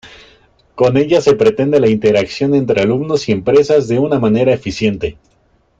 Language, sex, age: Spanish, male, 30-39